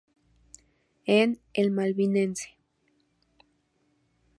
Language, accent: Spanish, México